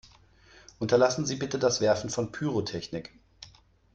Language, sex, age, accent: German, male, 30-39, Deutschland Deutsch